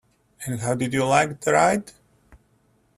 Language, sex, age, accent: English, male, 40-49, Australian English